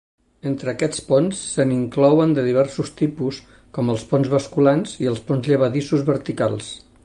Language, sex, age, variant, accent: Catalan, male, 60-69, Nord-Occidental, nord-occidental